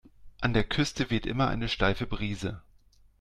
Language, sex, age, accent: German, male, 40-49, Deutschland Deutsch